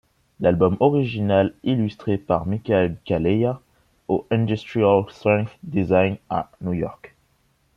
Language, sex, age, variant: French, male, under 19, Français des départements et régions d'outre-mer